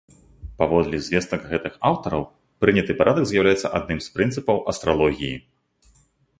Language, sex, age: Belarusian, male, 30-39